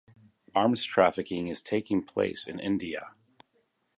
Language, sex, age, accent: English, male, 50-59, United States English